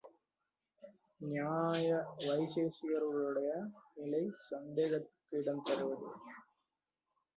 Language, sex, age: Tamil, male, 19-29